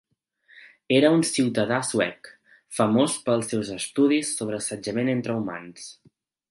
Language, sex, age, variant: Catalan, male, 19-29, Central